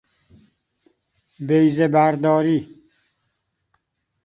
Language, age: Persian, 70-79